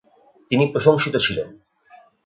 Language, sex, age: Bengali, male, 19-29